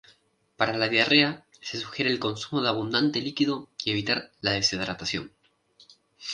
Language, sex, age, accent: Spanish, male, 19-29, Rioplatense: Argentina, Uruguay, este de Bolivia, Paraguay